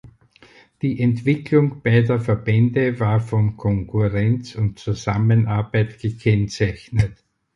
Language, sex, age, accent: German, male, 70-79, Österreichisches Deutsch